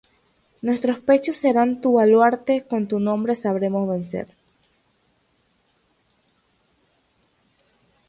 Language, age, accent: Spanish, 19-29, Andino-Pacífico: Colombia, Perú, Ecuador, oeste de Bolivia y Venezuela andina